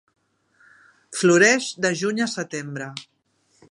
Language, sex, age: Catalan, female, 50-59